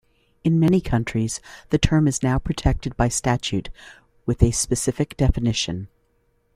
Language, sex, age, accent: English, female, 50-59, United States English